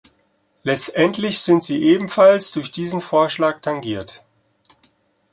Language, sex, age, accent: German, male, 40-49, Deutschland Deutsch